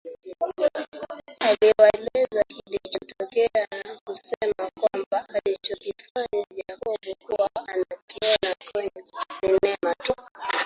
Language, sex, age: Swahili, female, 19-29